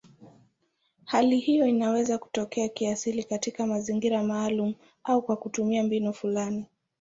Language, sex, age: Swahili, female, 19-29